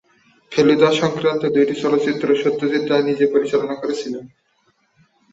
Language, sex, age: Bengali, male, 19-29